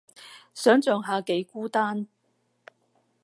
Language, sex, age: Cantonese, female, 60-69